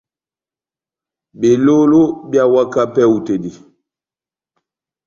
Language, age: Batanga, 60-69